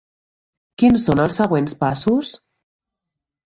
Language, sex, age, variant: Catalan, female, 19-29, Central